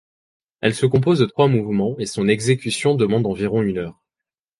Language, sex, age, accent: French, male, 19-29, Français de Belgique